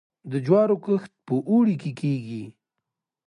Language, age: Pashto, 40-49